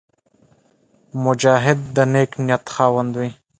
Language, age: Pashto, 19-29